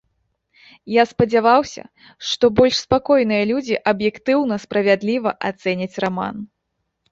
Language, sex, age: Belarusian, female, 19-29